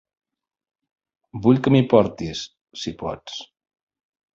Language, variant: Catalan, Central